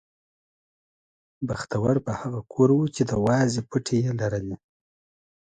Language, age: Pashto, 30-39